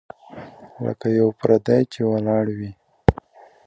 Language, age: Pashto, 19-29